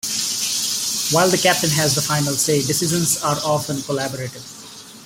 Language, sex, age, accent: English, male, 30-39, India and South Asia (India, Pakistan, Sri Lanka)